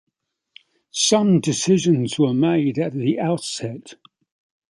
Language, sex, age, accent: English, male, 40-49, England English